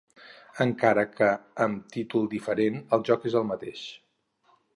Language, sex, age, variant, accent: Catalan, male, 50-59, Central, central